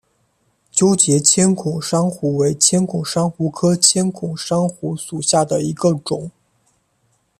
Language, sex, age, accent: Chinese, male, 19-29, 出生地：湖北省